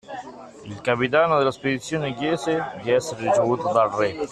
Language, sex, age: Italian, male, 30-39